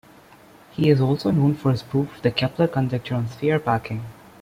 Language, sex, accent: English, male, India and South Asia (India, Pakistan, Sri Lanka)